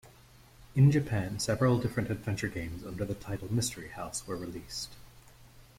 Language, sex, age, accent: English, male, 40-49, United States English